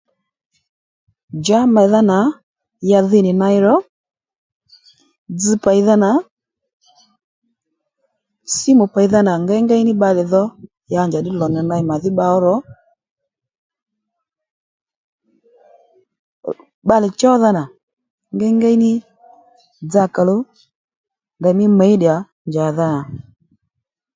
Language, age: Lendu, 19-29